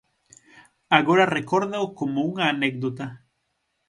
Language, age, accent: Galician, 19-29, Normativo (estándar)